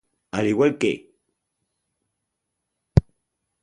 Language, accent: Spanish, España: Norte peninsular (Asturias, Castilla y León, Cantabria, País Vasco, Navarra, Aragón, La Rioja, Guadalajara, Cuenca)